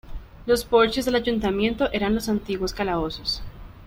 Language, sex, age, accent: Spanish, female, 19-29, Andino-Pacífico: Colombia, Perú, Ecuador, oeste de Bolivia y Venezuela andina